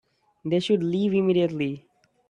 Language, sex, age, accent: English, male, 19-29, India and South Asia (India, Pakistan, Sri Lanka)